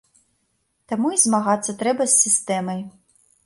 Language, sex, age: Belarusian, female, 19-29